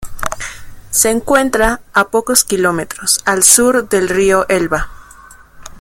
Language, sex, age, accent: Spanish, female, 30-39, México